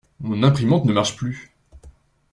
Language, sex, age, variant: French, male, 19-29, Français de métropole